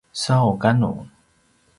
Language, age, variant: Paiwan, 30-39, pinayuanan a kinaikacedasan (東排灣語)